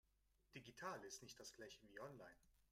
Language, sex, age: German, male, 19-29